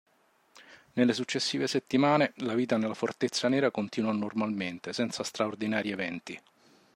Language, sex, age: Italian, male, 40-49